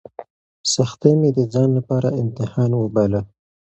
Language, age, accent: Pashto, 30-39, پکتیا ولایت، احمدزی